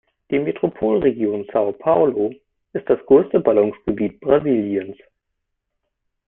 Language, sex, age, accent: German, male, 19-29, Deutschland Deutsch